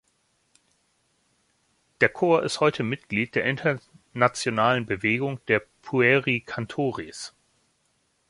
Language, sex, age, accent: German, male, 40-49, Deutschland Deutsch